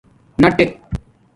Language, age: Domaaki, 40-49